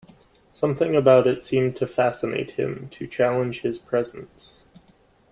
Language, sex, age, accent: English, male, 19-29, United States English